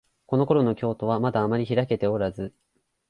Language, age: Japanese, 19-29